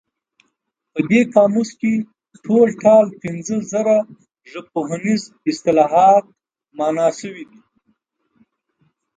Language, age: Pashto, 50-59